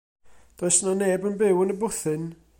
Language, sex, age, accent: Welsh, male, 40-49, Y Deyrnas Unedig Cymraeg